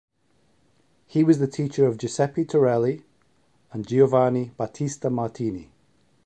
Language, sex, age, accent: English, male, 40-49, England English